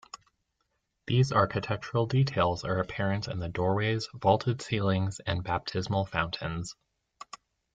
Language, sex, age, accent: English, male, 19-29, United States English